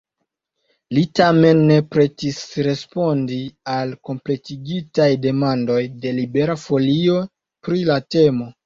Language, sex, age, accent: Esperanto, male, 19-29, Internacia